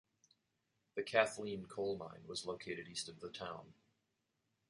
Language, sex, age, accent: English, male, 40-49, United States English